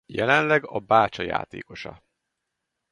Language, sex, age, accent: Hungarian, male, 30-39, budapesti